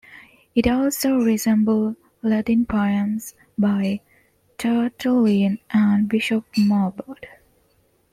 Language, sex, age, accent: English, female, 19-29, India and South Asia (India, Pakistan, Sri Lanka)